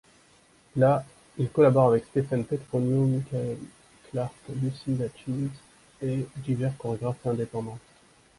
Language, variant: French, Français de métropole